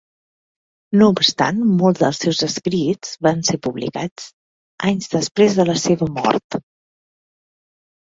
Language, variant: Catalan, Nord-Occidental